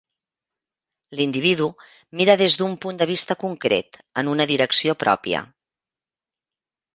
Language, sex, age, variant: Catalan, female, 50-59, Central